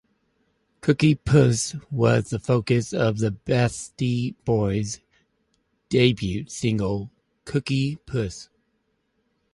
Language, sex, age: English, male, 30-39